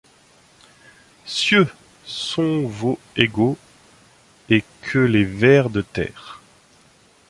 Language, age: French, 40-49